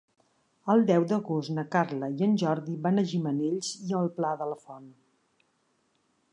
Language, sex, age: Catalan, female, 50-59